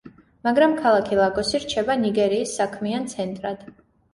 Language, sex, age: Georgian, female, 19-29